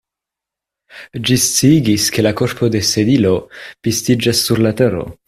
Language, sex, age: Esperanto, male, 19-29